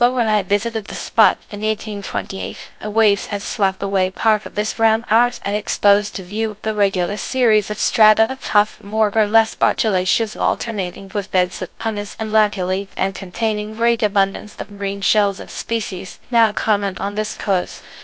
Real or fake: fake